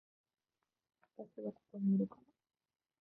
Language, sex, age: Japanese, female, 19-29